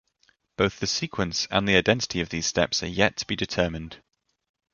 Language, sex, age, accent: English, male, 19-29, England English